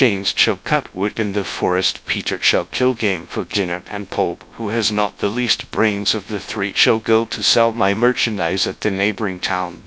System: TTS, GradTTS